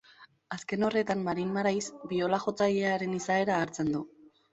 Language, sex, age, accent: Basque, female, 19-29, Mendebalekoa (Araba, Bizkaia, Gipuzkoako mendebaleko herri batzuk)